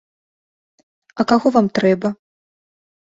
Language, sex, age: Belarusian, female, 19-29